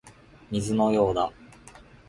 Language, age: Japanese, 19-29